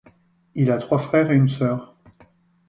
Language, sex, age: French, male, 50-59